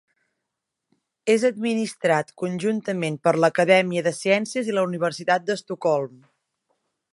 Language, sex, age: Catalan, female, 19-29